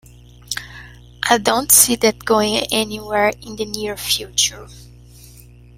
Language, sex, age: English, female, 30-39